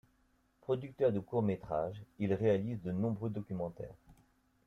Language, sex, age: French, male, 50-59